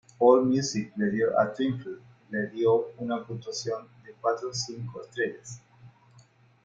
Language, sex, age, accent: Spanish, male, 40-49, España: Norte peninsular (Asturias, Castilla y León, Cantabria, País Vasco, Navarra, Aragón, La Rioja, Guadalajara, Cuenca)